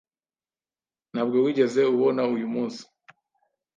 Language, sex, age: Kinyarwanda, male, 19-29